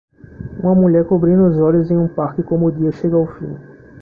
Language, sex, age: Portuguese, male, 30-39